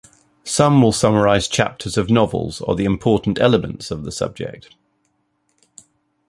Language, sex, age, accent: English, male, 40-49, England English